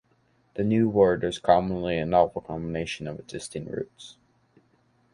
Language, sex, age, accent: English, male, under 19, United States English